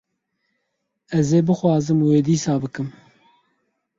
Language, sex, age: Kurdish, male, 30-39